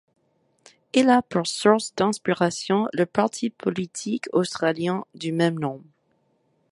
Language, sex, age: French, female, 19-29